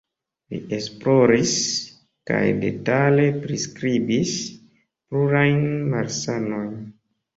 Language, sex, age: Esperanto, male, 30-39